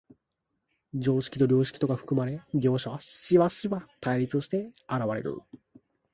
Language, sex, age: Japanese, male, 19-29